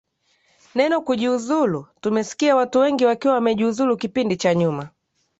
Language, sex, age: Swahili, female, 30-39